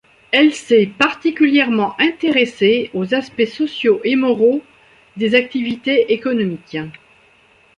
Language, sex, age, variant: French, female, 60-69, Français de métropole